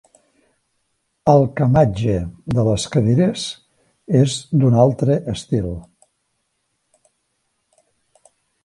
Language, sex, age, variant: Catalan, male, 60-69, Central